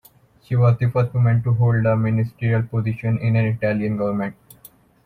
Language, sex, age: English, male, 19-29